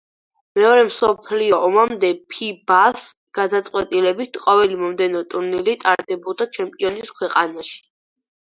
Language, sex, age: Georgian, female, under 19